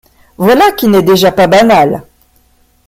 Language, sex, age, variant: French, female, 50-59, Français de métropole